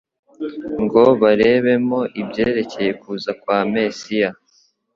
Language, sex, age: Kinyarwanda, male, under 19